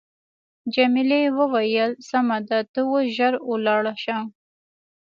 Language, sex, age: Pashto, female, 19-29